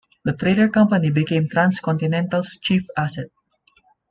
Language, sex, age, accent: English, male, 19-29, Filipino